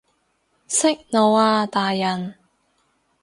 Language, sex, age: Cantonese, female, 19-29